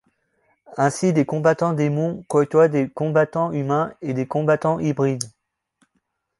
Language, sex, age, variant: French, male, 19-29, Français de métropole